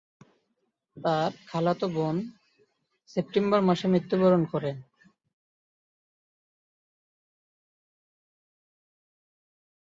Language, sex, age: Bengali, male, 19-29